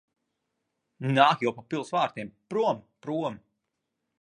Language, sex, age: Latvian, male, 19-29